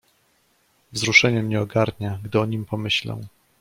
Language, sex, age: Polish, male, 40-49